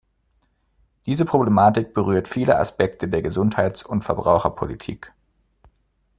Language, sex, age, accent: German, male, 30-39, Deutschland Deutsch